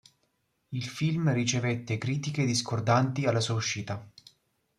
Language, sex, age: Italian, male, 19-29